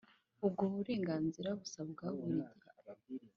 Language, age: Kinyarwanda, 19-29